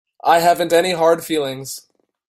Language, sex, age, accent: English, male, 19-29, United States English